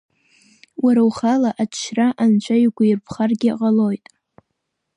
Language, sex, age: Abkhazian, female, under 19